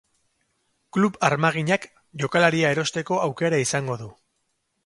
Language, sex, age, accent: Basque, male, 40-49, Mendebalekoa (Araba, Bizkaia, Gipuzkoako mendebaleko herri batzuk)